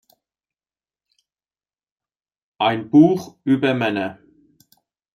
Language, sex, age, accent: German, male, 30-39, Deutschland Deutsch